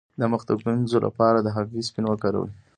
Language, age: Pashto, under 19